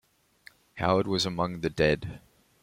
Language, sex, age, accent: English, male, 19-29, Australian English